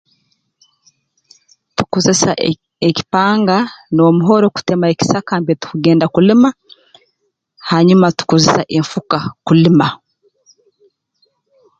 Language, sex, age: Tooro, female, 30-39